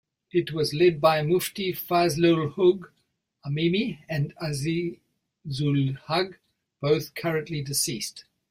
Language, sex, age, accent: English, male, 70-79, New Zealand English